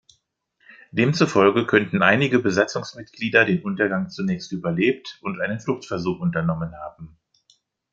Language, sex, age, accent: German, male, 50-59, Deutschland Deutsch